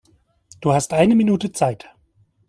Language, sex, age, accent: German, male, 40-49, Deutschland Deutsch